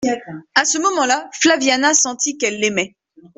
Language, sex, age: French, female, 19-29